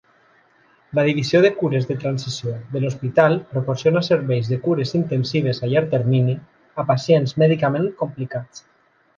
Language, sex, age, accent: Catalan, male, 30-39, valencià